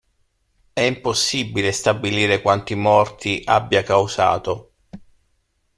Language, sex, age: Italian, male, 50-59